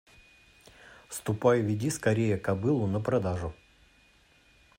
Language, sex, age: Russian, male, 40-49